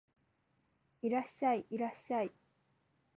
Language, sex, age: Japanese, female, 19-29